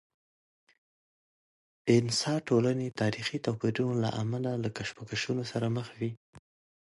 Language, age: Pashto, 30-39